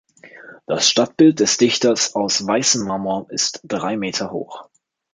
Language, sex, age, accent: German, male, under 19, Deutschland Deutsch